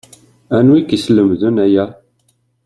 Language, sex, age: Kabyle, male, 30-39